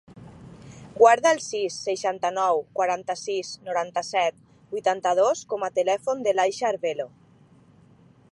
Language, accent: Catalan, valencià